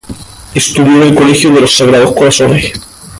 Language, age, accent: Spanish, 19-29, España: Islas Canarias